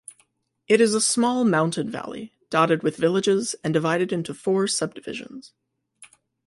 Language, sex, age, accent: English, male, 19-29, United States English